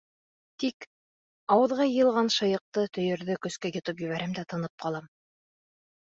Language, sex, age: Bashkir, female, 30-39